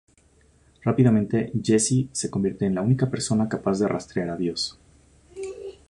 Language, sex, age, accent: Spanish, male, 30-39, México